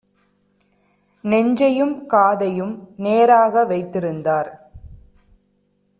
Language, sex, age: Tamil, female, 19-29